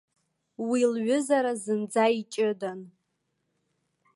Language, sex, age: Abkhazian, female, 19-29